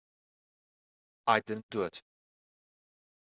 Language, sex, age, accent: English, male, 30-39, Southern African (South Africa, Zimbabwe, Namibia)